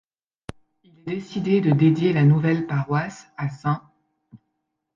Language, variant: French, Français de métropole